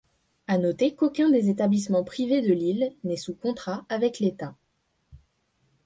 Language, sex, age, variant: French, female, 19-29, Français de métropole